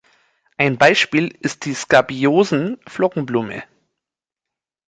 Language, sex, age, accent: German, male, 30-39, Deutschland Deutsch